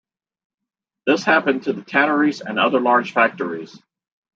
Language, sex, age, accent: English, male, 50-59, United States English